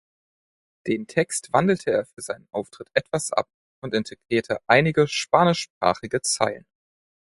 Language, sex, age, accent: German, male, under 19, Deutschland Deutsch